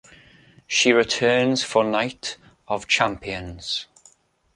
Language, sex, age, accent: English, male, 19-29, Welsh English